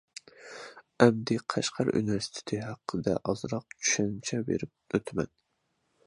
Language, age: Uyghur, 19-29